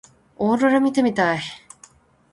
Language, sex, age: Japanese, female, 19-29